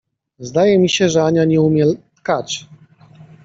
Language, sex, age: Polish, male, 30-39